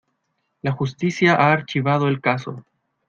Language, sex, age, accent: Spanish, male, 19-29, Chileno: Chile, Cuyo